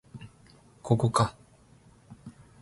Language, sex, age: Japanese, male, 19-29